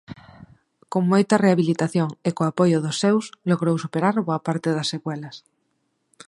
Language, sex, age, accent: Galician, female, 30-39, Normativo (estándar)